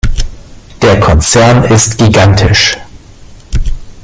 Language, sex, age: German, male, 50-59